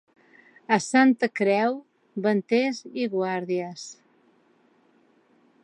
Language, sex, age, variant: Catalan, female, 40-49, Central